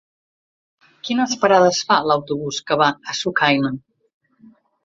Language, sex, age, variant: Catalan, female, 40-49, Central